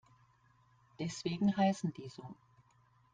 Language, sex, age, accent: German, female, 60-69, Deutschland Deutsch